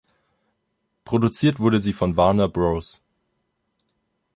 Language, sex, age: German, male, 19-29